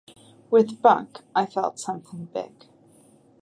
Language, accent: English, United States English